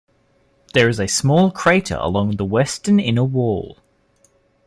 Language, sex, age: English, male, 19-29